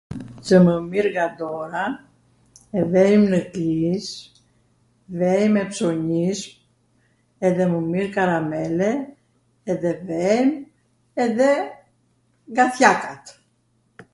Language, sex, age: Arvanitika Albanian, female, 80-89